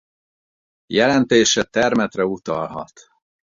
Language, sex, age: Hungarian, male, 40-49